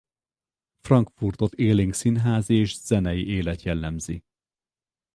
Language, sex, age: Hungarian, male, 50-59